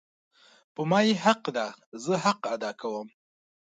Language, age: Pashto, 19-29